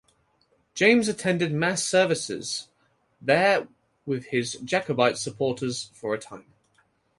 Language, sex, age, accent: English, male, 19-29, England English